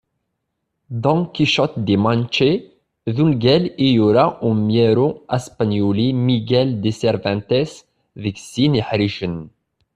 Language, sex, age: Kabyle, male, 30-39